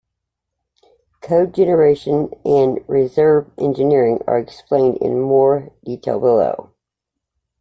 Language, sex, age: English, female, 40-49